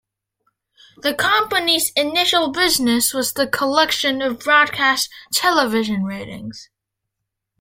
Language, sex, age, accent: English, male, under 19, United States English